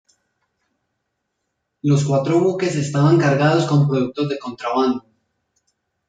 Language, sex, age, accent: Spanish, male, 30-39, Caribe: Cuba, Venezuela, Puerto Rico, República Dominicana, Panamá, Colombia caribeña, México caribeño, Costa del golfo de México